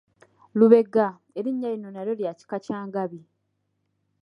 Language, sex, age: Ganda, female, 19-29